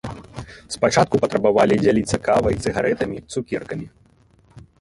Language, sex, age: Belarusian, male, 19-29